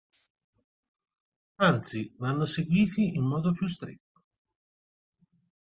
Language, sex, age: Italian, male, 30-39